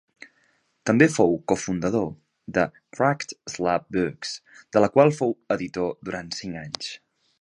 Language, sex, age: Catalan, male, 19-29